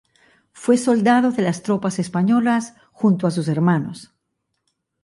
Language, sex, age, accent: Spanish, female, 60-69, Caribe: Cuba, Venezuela, Puerto Rico, República Dominicana, Panamá, Colombia caribeña, México caribeño, Costa del golfo de México